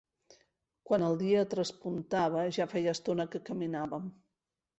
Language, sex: Catalan, female